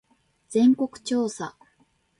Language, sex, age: Japanese, female, 19-29